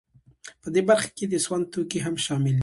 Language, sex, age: Pashto, female, 30-39